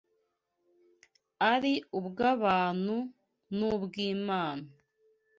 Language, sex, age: Kinyarwanda, female, 19-29